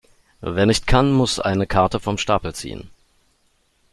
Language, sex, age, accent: German, male, 30-39, Deutschland Deutsch